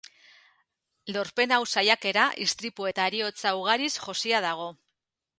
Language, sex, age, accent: Basque, female, 40-49, Mendebalekoa (Araba, Bizkaia, Gipuzkoako mendebaleko herri batzuk)